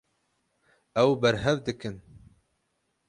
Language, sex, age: Kurdish, male, 30-39